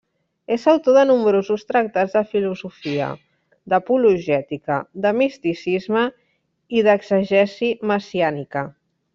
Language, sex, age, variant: Catalan, female, 40-49, Central